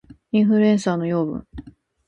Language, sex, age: Japanese, female, 19-29